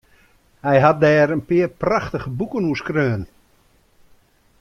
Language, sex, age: Western Frisian, male, 60-69